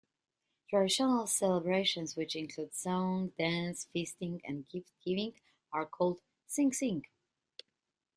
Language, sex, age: English, female, 40-49